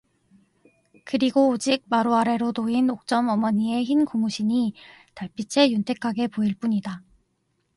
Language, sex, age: Korean, female, 19-29